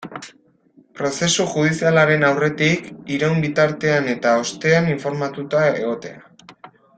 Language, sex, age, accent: Basque, male, under 19, Erdialdekoa edo Nafarra (Gipuzkoa, Nafarroa)